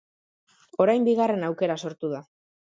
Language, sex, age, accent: Basque, male, under 19, Mendebalekoa (Araba, Bizkaia, Gipuzkoako mendebaleko herri batzuk)